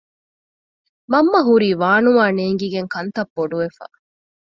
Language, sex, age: Divehi, female, 19-29